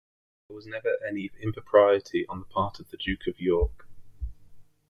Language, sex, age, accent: English, male, 19-29, England English